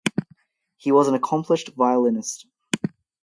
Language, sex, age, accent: English, male, under 19, Australian English